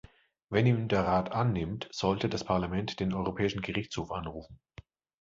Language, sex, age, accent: German, male, 30-39, Deutschland Deutsch